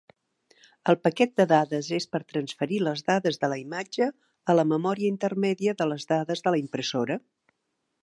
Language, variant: Catalan, Central